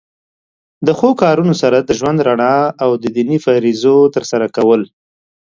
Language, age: Pashto, 30-39